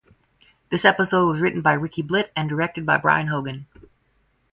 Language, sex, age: English, female, 19-29